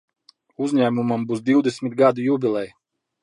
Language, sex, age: Latvian, male, 30-39